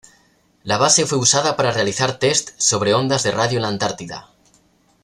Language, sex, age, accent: Spanish, male, 19-29, España: Norte peninsular (Asturias, Castilla y León, Cantabria, País Vasco, Navarra, Aragón, La Rioja, Guadalajara, Cuenca)